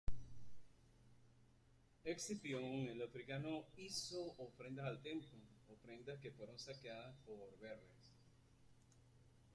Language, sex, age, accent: Spanish, male, 50-59, Caribe: Cuba, Venezuela, Puerto Rico, República Dominicana, Panamá, Colombia caribeña, México caribeño, Costa del golfo de México